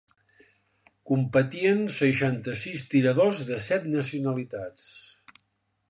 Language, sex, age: Catalan, male, 60-69